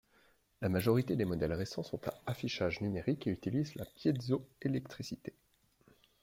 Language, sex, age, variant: French, male, 30-39, Français de métropole